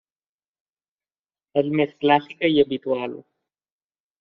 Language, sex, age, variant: Catalan, male, 30-39, Balear